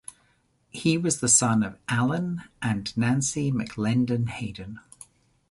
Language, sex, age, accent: English, male, 30-39, New Zealand English